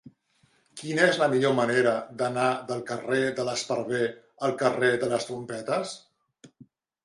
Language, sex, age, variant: Catalan, male, 50-59, Central